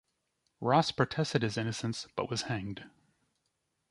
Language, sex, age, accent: English, male, 30-39, United States English